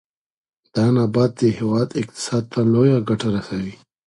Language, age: Pashto, 30-39